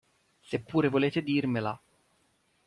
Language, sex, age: Italian, male, 30-39